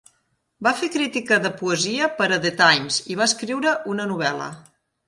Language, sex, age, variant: Catalan, female, 40-49, Central